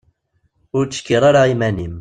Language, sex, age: Kabyle, male, 19-29